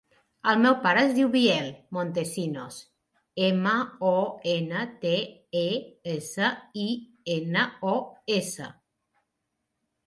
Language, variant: Catalan, Central